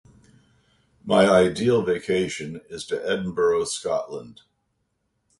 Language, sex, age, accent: English, male, 60-69, United States English